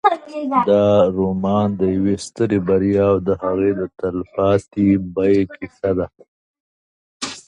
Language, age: Pashto, 40-49